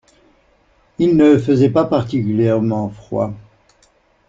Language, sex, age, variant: French, male, 60-69, Français de métropole